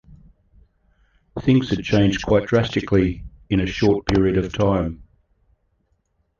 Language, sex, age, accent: English, male, 60-69, Australian English